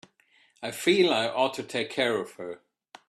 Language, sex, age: English, male, 30-39